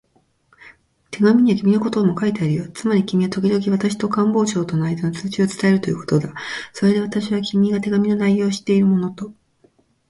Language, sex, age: Japanese, female, 40-49